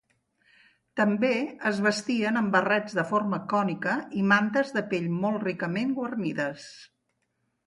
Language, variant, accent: Catalan, Central, central